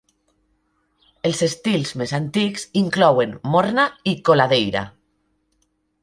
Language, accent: Catalan, valencià